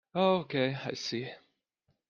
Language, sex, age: English, male, 19-29